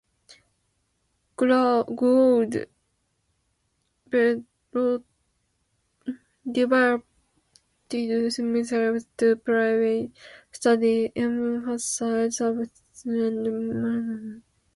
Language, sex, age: English, female, 19-29